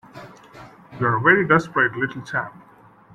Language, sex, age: English, male, 30-39